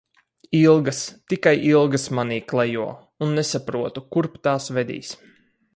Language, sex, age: Latvian, male, 30-39